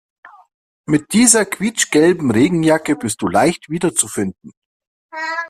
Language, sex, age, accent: German, male, 40-49, Deutschland Deutsch